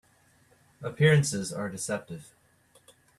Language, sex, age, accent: English, male, 30-39, Canadian English